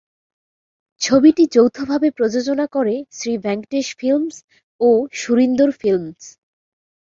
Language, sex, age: Bengali, female, 19-29